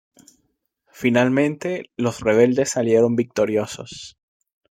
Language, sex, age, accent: Spanish, male, 30-39, Caribe: Cuba, Venezuela, Puerto Rico, República Dominicana, Panamá, Colombia caribeña, México caribeño, Costa del golfo de México